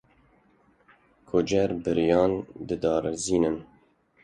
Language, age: Kurdish, 30-39